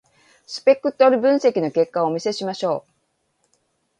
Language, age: Japanese, 50-59